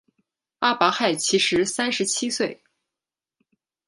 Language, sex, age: Chinese, female, 19-29